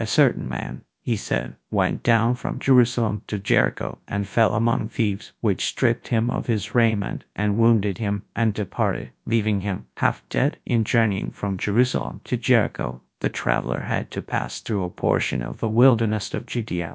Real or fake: fake